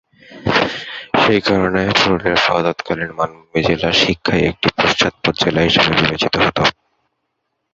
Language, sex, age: Bengali, male, 19-29